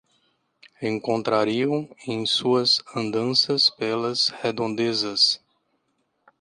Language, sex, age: Portuguese, male, 30-39